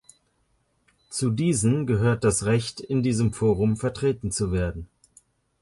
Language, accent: German, Deutschland Deutsch